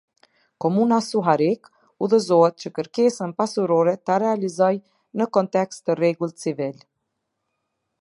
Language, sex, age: Albanian, female, 30-39